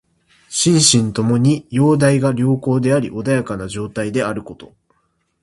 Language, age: Japanese, 19-29